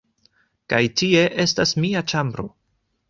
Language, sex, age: Esperanto, male, 19-29